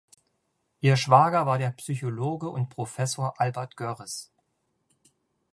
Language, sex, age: German, male, 40-49